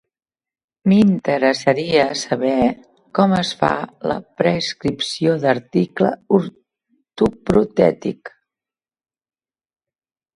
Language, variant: Catalan, Central